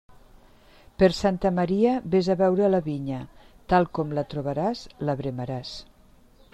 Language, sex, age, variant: Catalan, female, 60-69, Nord-Occidental